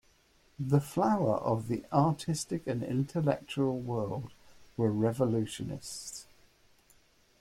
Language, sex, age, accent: English, male, 40-49, England English